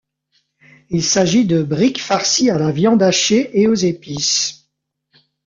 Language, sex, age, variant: French, male, 40-49, Français de métropole